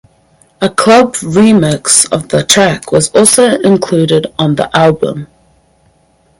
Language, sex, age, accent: English, female, 19-29, New Zealand English